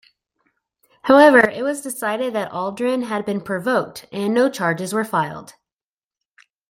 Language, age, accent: English, 30-39, United States English